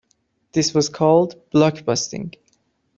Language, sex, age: English, male, 19-29